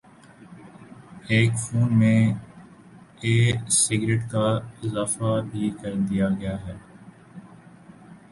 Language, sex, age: Urdu, male, 19-29